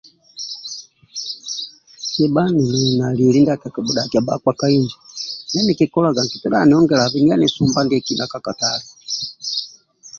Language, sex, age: Amba (Uganda), male, 60-69